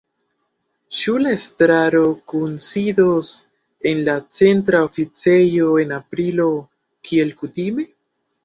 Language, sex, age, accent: Esperanto, male, 19-29, Internacia